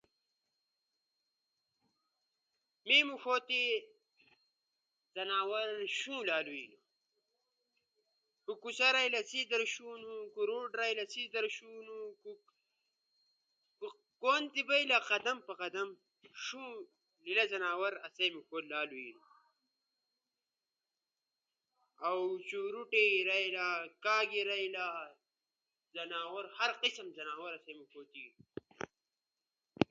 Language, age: Ushojo, under 19